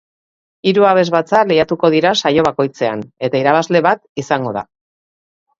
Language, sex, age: Basque, female, 40-49